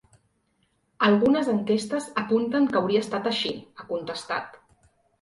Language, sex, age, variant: Catalan, female, 19-29, Central